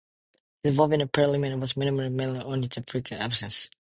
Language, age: English, 19-29